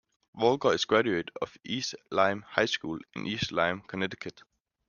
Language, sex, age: English, male, under 19